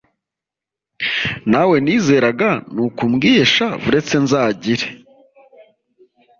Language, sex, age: Kinyarwanda, male, 40-49